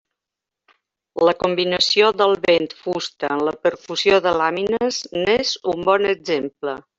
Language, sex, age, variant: Catalan, female, 60-69, Balear